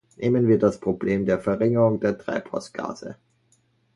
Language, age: German, 30-39